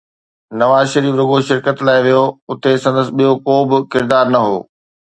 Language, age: Sindhi, 40-49